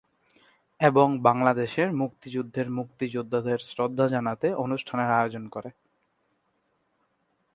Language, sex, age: Bengali, male, 19-29